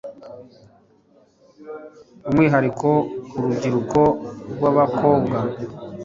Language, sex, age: Kinyarwanda, male, 30-39